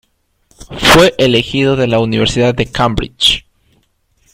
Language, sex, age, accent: Spanish, male, 40-49, Andino-Pacífico: Colombia, Perú, Ecuador, oeste de Bolivia y Venezuela andina